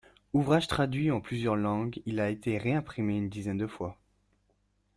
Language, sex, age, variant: French, male, under 19, Français de métropole